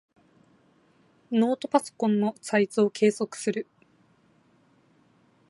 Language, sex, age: Japanese, female, 19-29